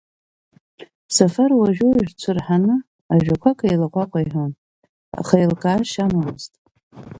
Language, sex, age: Abkhazian, female, 30-39